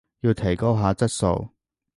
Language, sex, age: Cantonese, male, 30-39